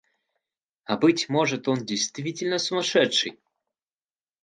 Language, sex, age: Russian, male, 19-29